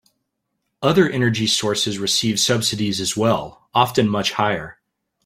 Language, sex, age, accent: English, male, 30-39, United States English